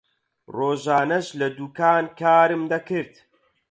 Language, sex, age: Central Kurdish, male, 30-39